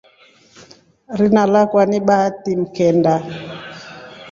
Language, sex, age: Rombo, female, 40-49